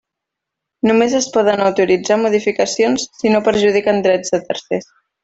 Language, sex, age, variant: Catalan, female, 19-29, Central